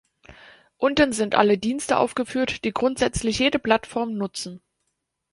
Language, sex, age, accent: German, female, 30-39, Deutschland Deutsch